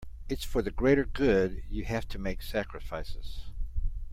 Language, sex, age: English, male, 70-79